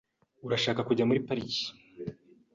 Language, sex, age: Kinyarwanda, male, 19-29